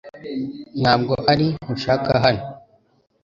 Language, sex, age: Kinyarwanda, male, under 19